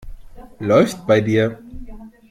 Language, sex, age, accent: German, male, 30-39, Deutschland Deutsch